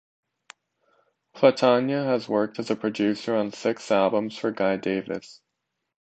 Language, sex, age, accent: English, male, under 19, United States English